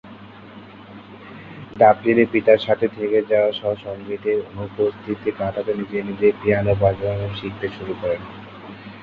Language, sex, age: Bengali, male, under 19